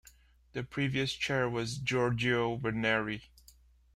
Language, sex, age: English, male, 30-39